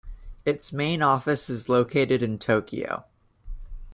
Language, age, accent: English, 19-29, United States English